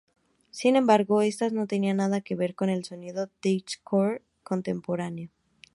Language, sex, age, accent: Spanish, female, under 19, México